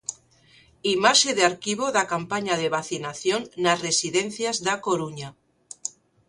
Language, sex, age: Galician, female, 50-59